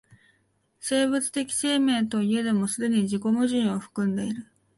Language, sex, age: Japanese, female, 19-29